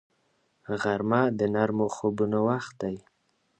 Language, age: Pashto, 19-29